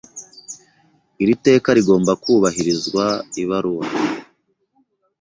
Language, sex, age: Kinyarwanda, male, 19-29